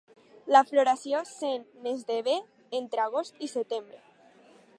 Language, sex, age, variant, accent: Catalan, female, under 19, Alacantí, valencià